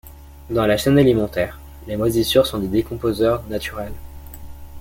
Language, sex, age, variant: French, male, under 19, Français de métropole